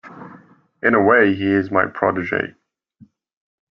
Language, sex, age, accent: English, male, 19-29, England English